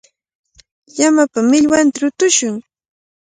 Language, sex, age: Cajatambo North Lima Quechua, female, 30-39